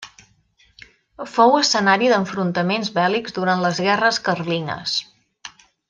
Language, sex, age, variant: Catalan, female, 30-39, Central